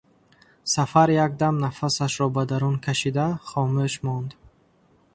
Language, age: Tajik, 19-29